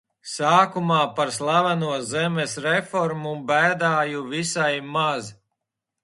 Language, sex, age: Latvian, male, 40-49